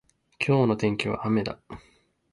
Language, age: Japanese, 19-29